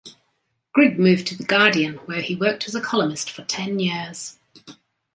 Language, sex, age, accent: English, female, 50-59, Australian English